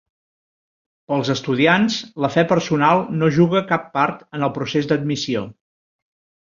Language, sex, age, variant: Catalan, male, 50-59, Central